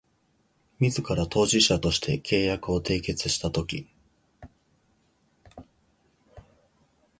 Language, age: Japanese, 19-29